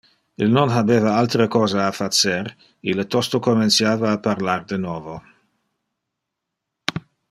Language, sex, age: Interlingua, male, 40-49